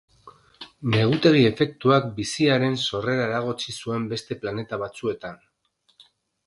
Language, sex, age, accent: Basque, male, 30-39, Mendebalekoa (Araba, Bizkaia, Gipuzkoako mendebaleko herri batzuk)